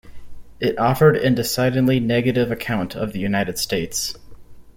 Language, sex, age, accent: English, male, 19-29, United States English